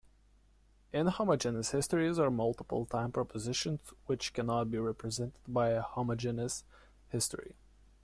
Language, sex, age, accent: English, male, under 19, United States English